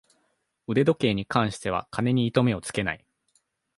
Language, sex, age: Japanese, male, 19-29